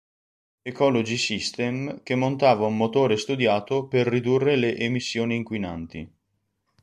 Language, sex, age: Italian, male, 19-29